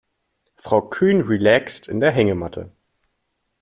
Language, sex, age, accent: German, male, under 19, Deutschland Deutsch